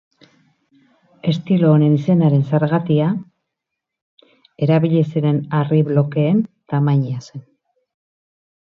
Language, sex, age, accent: Basque, female, 60-69, Erdialdekoa edo Nafarra (Gipuzkoa, Nafarroa)